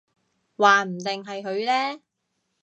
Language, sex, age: Cantonese, female, 19-29